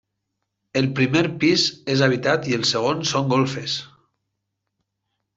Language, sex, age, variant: Catalan, male, 30-39, Septentrional